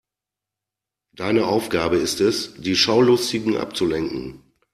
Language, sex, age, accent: German, male, 40-49, Deutschland Deutsch